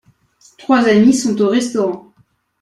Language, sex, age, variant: French, male, under 19, Français de métropole